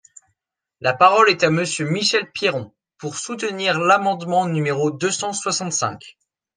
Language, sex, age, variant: French, male, under 19, Français de métropole